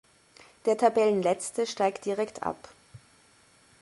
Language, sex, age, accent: German, female, 30-39, Österreichisches Deutsch